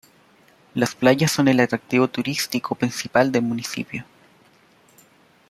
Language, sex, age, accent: Spanish, male, 19-29, Chileno: Chile, Cuyo